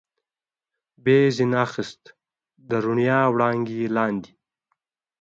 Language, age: Pashto, under 19